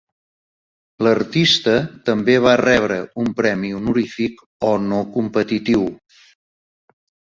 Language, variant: Catalan, Central